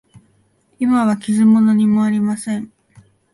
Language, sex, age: Japanese, female, 19-29